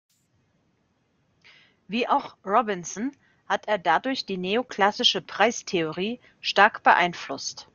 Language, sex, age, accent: German, female, 30-39, Deutschland Deutsch